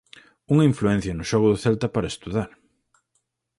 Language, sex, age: Galician, male, 30-39